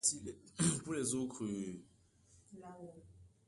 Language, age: Mokpwe, 19-29